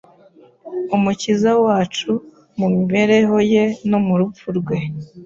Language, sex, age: Kinyarwanda, female, 19-29